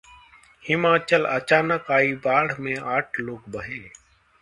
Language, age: Hindi, 40-49